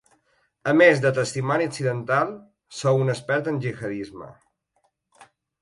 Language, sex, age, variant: Catalan, male, 40-49, Balear